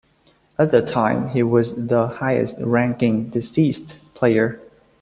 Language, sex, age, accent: English, male, 19-29, United States English